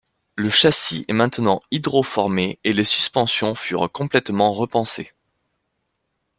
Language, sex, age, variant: French, male, 30-39, Français de métropole